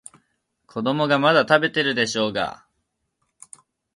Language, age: Japanese, 19-29